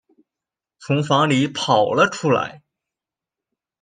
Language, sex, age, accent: Chinese, male, 19-29, 出生地：山东省